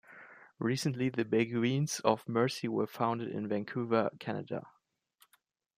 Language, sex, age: English, male, 19-29